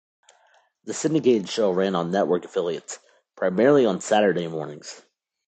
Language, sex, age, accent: English, male, under 19, United States English